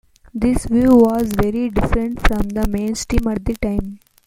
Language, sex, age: English, female, under 19